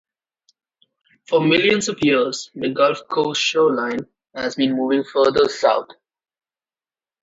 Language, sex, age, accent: English, male, under 19, India and South Asia (India, Pakistan, Sri Lanka)